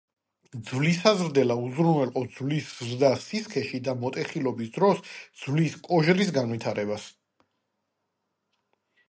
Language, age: Georgian, 40-49